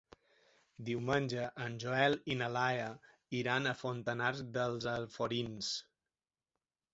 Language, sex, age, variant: Catalan, male, 40-49, Balear